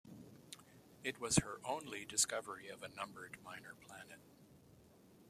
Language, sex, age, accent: English, male, 60-69, United States English